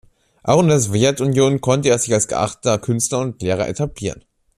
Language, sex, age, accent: German, male, under 19, Deutschland Deutsch